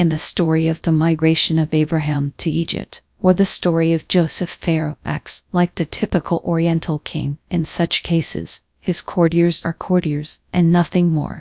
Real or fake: fake